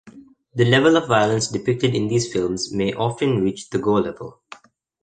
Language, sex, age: English, male, under 19